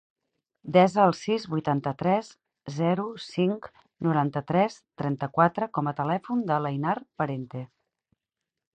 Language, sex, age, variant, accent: Catalan, female, 40-49, Central, Camp de Tarragona